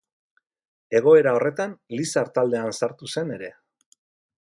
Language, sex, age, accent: Basque, male, 40-49, Mendebalekoa (Araba, Bizkaia, Gipuzkoako mendebaleko herri batzuk)